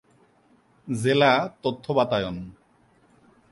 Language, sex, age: Bengali, male, 30-39